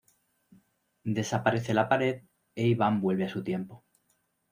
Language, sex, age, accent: Spanish, male, 30-39, España: Centro-Sur peninsular (Madrid, Toledo, Castilla-La Mancha)